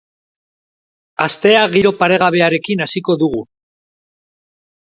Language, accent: Basque, Erdialdekoa edo Nafarra (Gipuzkoa, Nafarroa)